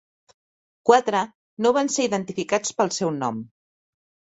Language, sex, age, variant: Catalan, female, 50-59, Central